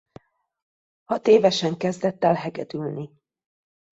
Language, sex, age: Hungarian, female, 30-39